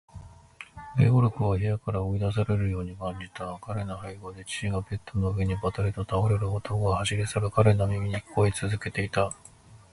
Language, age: Japanese, 50-59